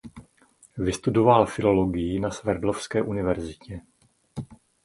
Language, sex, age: Czech, male, 50-59